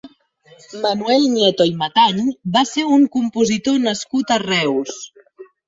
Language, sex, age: Catalan, female, 30-39